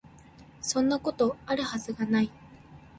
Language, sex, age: Japanese, female, 19-29